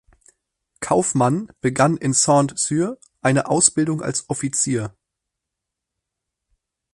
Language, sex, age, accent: German, male, 19-29, Deutschland Deutsch